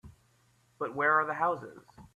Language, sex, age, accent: English, male, 19-29, United States English